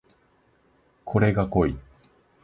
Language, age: Japanese, 19-29